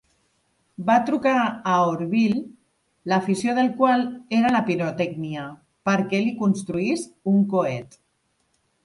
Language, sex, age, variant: Catalan, female, 40-49, Central